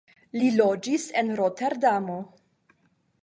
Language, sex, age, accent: Esperanto, female, 19-29, Internacia